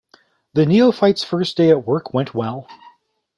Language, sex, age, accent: English, male, 40-49, United States English